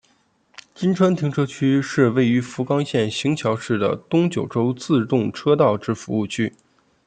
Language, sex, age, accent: Chinese, male, 30-39, 出生地：黑龙江省